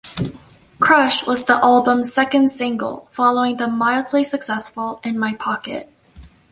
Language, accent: English, Canadian English